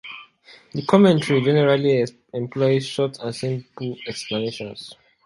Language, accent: English, England English